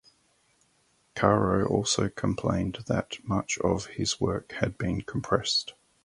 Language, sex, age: English, male, 40-49